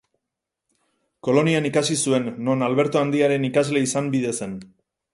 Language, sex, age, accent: Basque, male, 30-39, Erdialdekoa edo Nafarra (Gipuzkoa, Nafarroa)